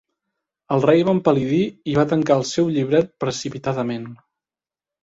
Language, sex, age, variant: Catalan, male, 19-29, Central